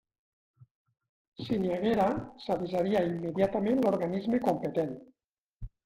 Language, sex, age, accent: Catalan, male, 50-59, valencià